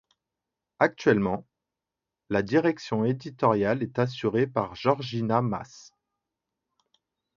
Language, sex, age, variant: French, male, 30-39, Français de métropole